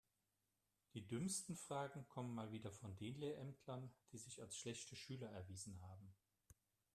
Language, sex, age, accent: German, male, 50-59, Deutschland Deutsch